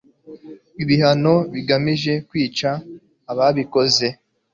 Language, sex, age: Kinyarwanda, male, under 19